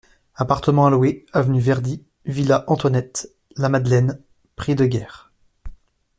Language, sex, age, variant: French, male, 30-39, Français de métropole